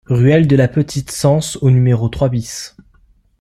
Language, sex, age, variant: French, male, 19-29, Français de métropole